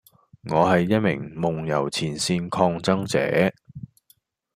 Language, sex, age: Cantonese, male, 40-49